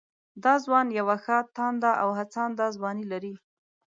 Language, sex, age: Pashto, female, 19-29